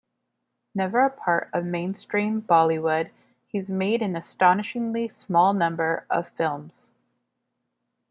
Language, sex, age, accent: English, female, 19-29, United States English